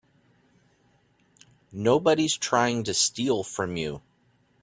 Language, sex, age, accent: English, male, 30-39, United States English